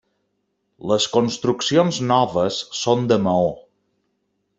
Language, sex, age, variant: Catalan, male, 40-49, Balear